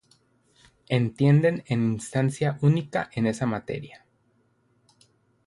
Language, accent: Spanish, México